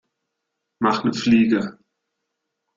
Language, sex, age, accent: German, male, 30-39, Deutschland Deutsch